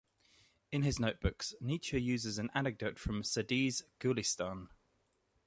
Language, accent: English, England English